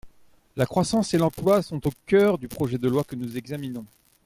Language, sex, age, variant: French, male, 40-49, Français de métropole